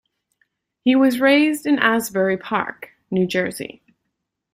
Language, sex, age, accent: English, female, 30-39, Canadian English